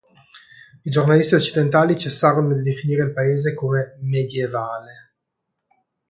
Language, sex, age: Italian, male, 40-49